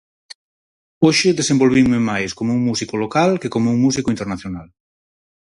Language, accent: Galician, Normativo (estándar)